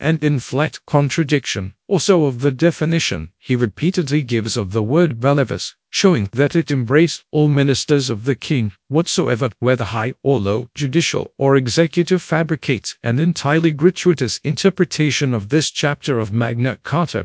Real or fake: fake